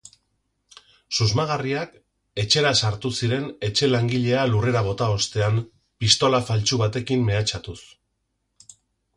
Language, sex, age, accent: Basque, male, 40-49, Erdialdekoa edo Nafarra (Gipuzkoa, Nafarroa)